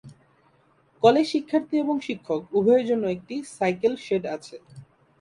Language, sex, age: Bengali, male, 19-29